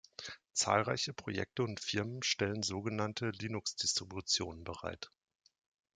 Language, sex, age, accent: German, male, 30-39, Deutschland Deutsch